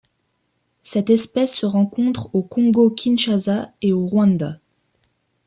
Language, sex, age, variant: French, female, 19-29, Français de métropole